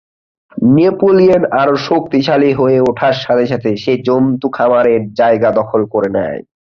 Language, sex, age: Bengali, male, 19-29